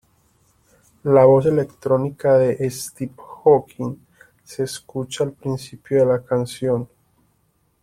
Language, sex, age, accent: Spanish, male, 19-29, Caribe: Cuba, Venezuela, Puerto Rico, República Dominicana, Panamá, Colombia caribeña, México caribeño, Costa del golfo de México